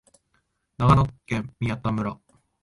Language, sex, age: Japanese, male, 19-29